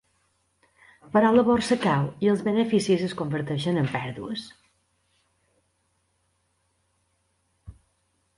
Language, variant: Catalan, Balear